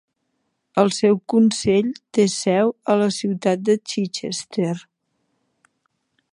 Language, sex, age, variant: Catalan, female, 50-59, Central